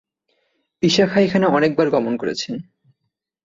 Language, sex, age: Bengali, male, 19-29